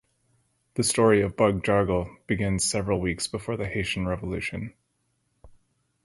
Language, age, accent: English, 30-39, Canadian English